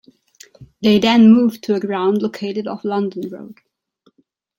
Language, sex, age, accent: English, female, 40-49, England English